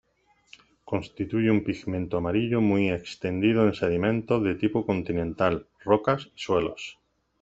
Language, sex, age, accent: Spanish, male, 40-49, España: Sur peninsular (Andalucia, Extremadura, Murcia)